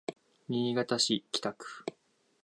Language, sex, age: Japanese, male, 19-29